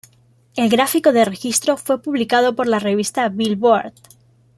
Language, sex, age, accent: Spanish, female, 19-29, España: Centro-Sur peninsular (Madrid, Toledo, Castilla-La Mancha)